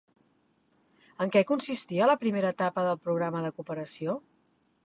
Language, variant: Catalan, Central